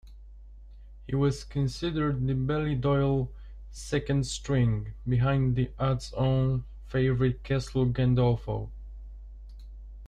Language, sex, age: English, male, 19-29